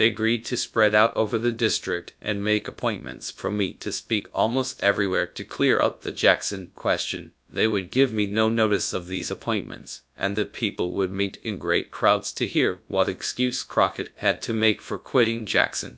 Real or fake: fake